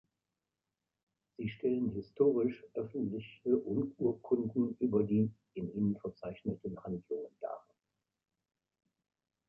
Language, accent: German, Deutschland Deutsch